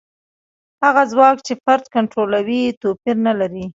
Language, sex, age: Pashto, female, 19-29